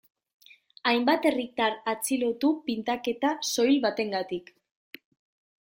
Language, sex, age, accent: Basque, female, 19-29, Mendebalekoa (Araba, Bizkaia, Gipuzkoako mendebaleko herri batzuk)